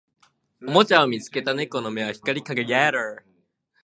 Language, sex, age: Japanese, male, 19-29